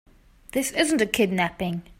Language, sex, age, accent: English, female, 19-29, England English